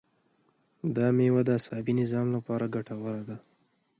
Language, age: Pashto, 19-29